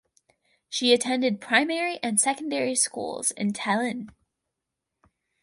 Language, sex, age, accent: English, female, under 19, United States English